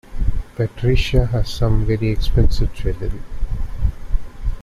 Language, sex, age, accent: English, male, 30-39, India and South Asia (India, Pakistan, Sri Lanka)